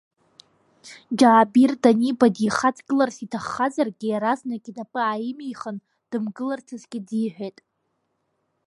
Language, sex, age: Abkhazian, female, under 19